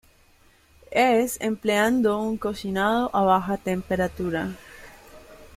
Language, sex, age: Spanish, female, 30-39